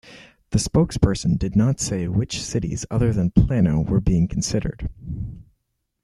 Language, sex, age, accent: English, male, under 19, Canadian English